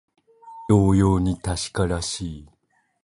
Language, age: Japanese, 30-39